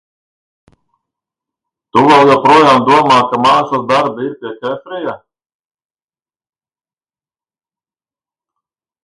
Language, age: Latvian, 40-49